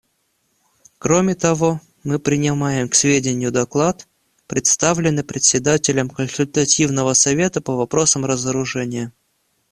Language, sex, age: Russian, male, 19-29